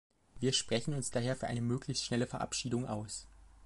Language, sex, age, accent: German, male, 19-29, Deutschland Deutsch